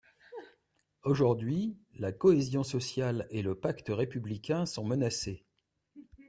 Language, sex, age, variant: French, male, 50-59, Français de métropole